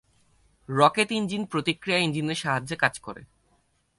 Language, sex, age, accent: Bengali, male, 19-29, Bengali